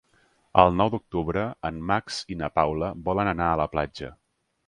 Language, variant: Catalan, Central